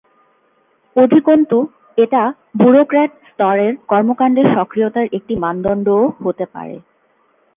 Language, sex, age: Bengali, female, 19-29